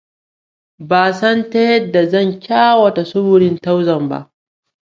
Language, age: Hausa, 19-29